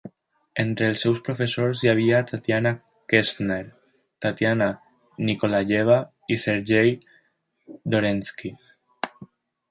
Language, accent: Catalan, valencià